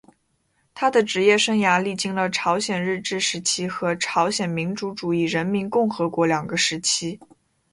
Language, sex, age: Chinese, female, 19-29